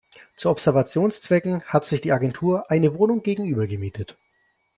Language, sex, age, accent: German, male, 19-29, Deutschland Deutsch